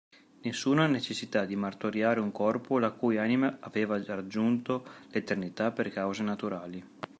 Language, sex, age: Italian, male, 30-39